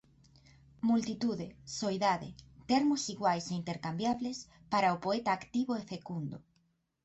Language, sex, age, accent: Galician, female, 19-29, Oriental (común en zona oriental); Normativo (estándar)